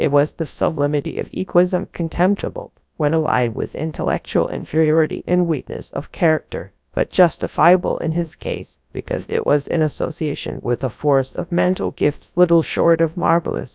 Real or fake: fake